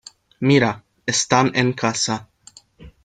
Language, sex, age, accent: Spanish, male, under 19, América central